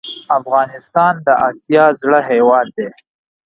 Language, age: Pashto, 19-29